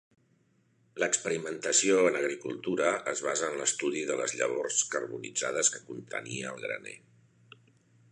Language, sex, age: Catalan, male, 60-69